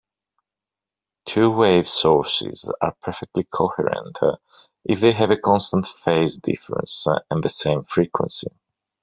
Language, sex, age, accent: English, male, 30-39, England English